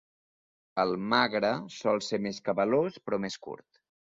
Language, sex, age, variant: Catalan, male, 19-29, Central